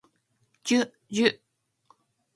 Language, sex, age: Japanese, female, 19-29